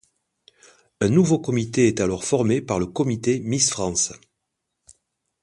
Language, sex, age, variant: French, male, 50-59, Français de métropole